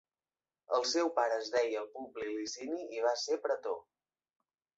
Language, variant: Catalan, Central